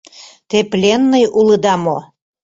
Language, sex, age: Mari, female, 70-79